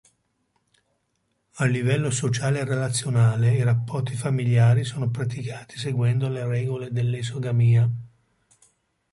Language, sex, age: Italian, male, 70-79